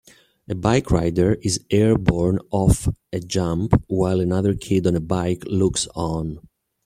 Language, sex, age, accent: English, male, 40-49, United States English